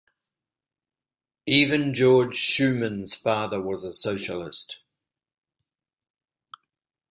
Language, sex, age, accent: English, male, 60-69, Australian English